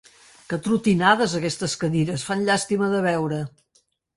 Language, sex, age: Catalan, female, 70-79